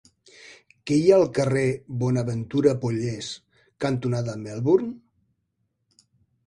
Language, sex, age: Catalan, male, 50-59